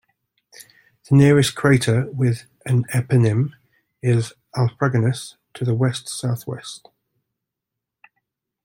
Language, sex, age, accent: English, male, 30-39, England English